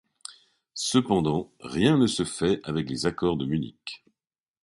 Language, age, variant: French, 50-59, Français de métropole